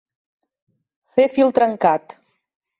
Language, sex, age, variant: Catalan, female, 30-39, Central